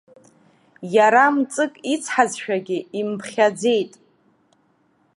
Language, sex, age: Abkhazian, female, 30-39